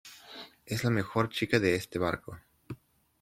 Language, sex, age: Spanish, male, 30-39